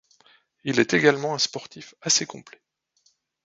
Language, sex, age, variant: French, male, 50-59, Français de métropole